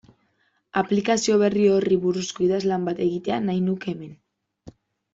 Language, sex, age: Basque, female, 19-29